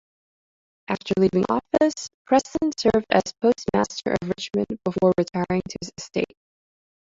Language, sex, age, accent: English, female, 19-29, United States English